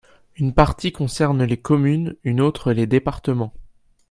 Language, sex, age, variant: French, male, under 19, Français de métropole